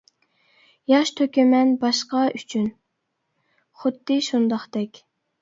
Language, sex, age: Uyghur, female, 19-29